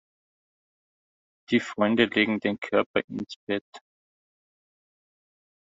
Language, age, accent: German, 30-39, Österreichisches Deutsch